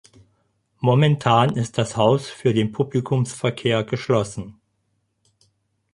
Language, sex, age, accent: German, male, 50-59, Deutschland Deutsch